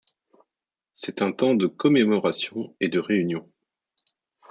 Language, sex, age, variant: French, male, 30-39, Français de métropole